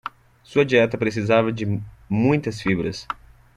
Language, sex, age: Portuguese, male, 30-39